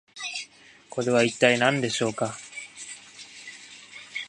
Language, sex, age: Japanese, male, 19-29